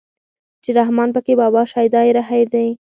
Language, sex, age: Pashto, female, under 19